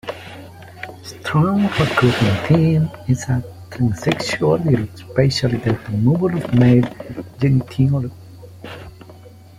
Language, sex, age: English, male, 19-29